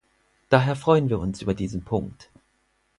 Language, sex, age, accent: German, male, 40-49, Deutschland Deutsch